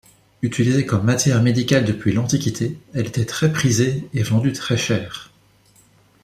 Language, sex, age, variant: French, male, 19-29, Français de métropole